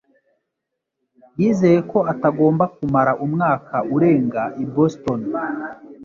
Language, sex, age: Kinyarwanda, male, 30-39